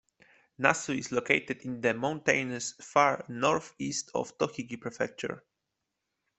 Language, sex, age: English, male, 19-29